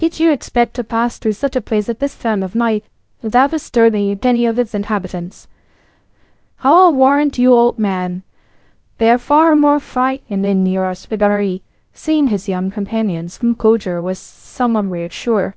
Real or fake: fake